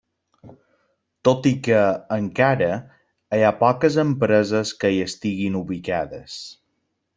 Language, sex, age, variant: Catalan, male, 40-49, Balear